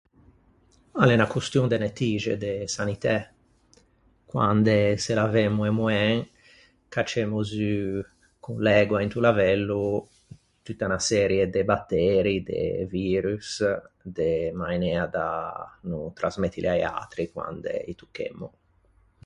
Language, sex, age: Ligurian, male, 30-39